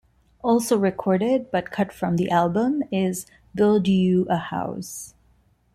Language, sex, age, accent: English, female, 30-39, India and South Asia (India, Pakistan, Sri Lanka)